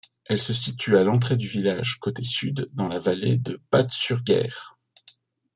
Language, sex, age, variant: French, male, 30-39, Français de métropole